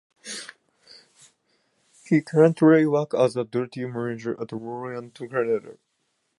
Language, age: English, 19-29